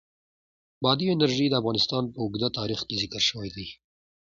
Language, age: Pashto, 19-29